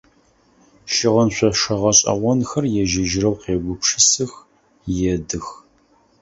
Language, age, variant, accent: Adyghe, 30-39, Адыгабзэ (Кирил, пстэумэ зэдыряе), Кıэмгуй (Çemguy)